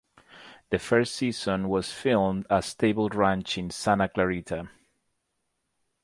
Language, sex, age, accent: English, male, 40-49, United States English